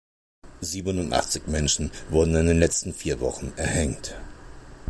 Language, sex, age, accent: German, male, 40-49, Deutschland Deutsch